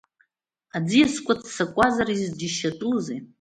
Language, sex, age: Abkhazian, female, 30-39